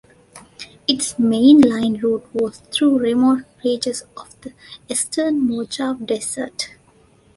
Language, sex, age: English, female, 19-29